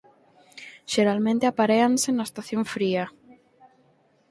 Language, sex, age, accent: Galician, female, 19-29, Atlántico (seseo e gheada)